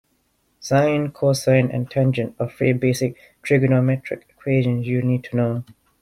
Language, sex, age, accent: English, male, 19-29, England English